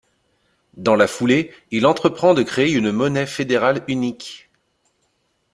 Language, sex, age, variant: French, male, 30-39, Français de métropole